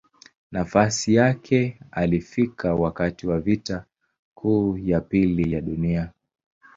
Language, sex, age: Swahili, male, 19-29